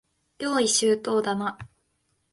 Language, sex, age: Japanese, female, 19-29